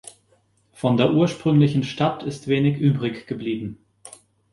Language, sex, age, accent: German, male, 30-39, Deutschland Deutsch